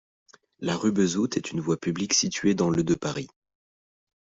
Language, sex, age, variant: French, male, under 19, Français de métropole